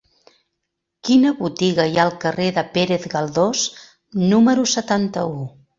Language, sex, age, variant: Catalan, female, 50-59, Central